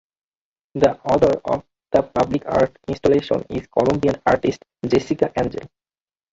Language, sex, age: English, male, 19-29